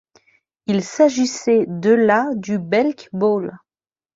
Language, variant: French, Français de métropole